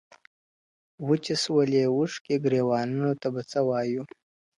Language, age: Pashto, 19-29